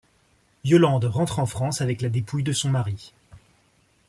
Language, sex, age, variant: French, male, 19-29, Français de métropole